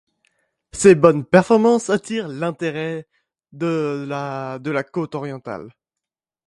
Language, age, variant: French, 19-29, Français de métropole